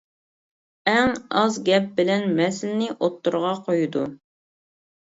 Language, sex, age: Uyghur, female, 19-29